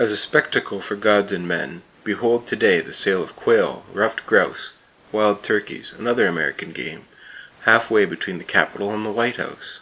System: none